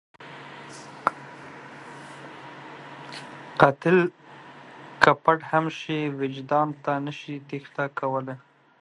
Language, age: Pashto, 30-39